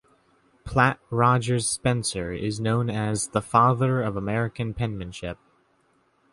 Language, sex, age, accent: English, male, 19-29, United States English